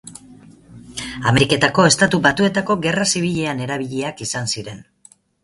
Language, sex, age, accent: Basque, female, 40-49, Mendebalekoa (Araba, Bizkaia, Gipuzkoako mendebaleko herri batzuk)